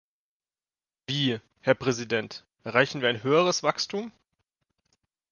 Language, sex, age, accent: German, male, 19-29, Deutschland Deutsch